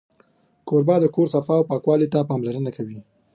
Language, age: Pashto, 19-29